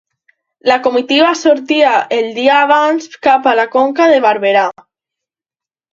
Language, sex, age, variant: Catalan, female, under 19, Alacantí